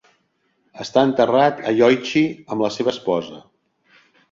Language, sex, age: Catalan, male, 60-69